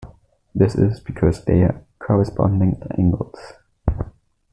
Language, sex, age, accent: English, male, 19-29, United States English